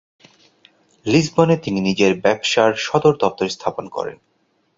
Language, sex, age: Bengali, male, 30-39